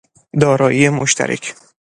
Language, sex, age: Persian, male, 19-29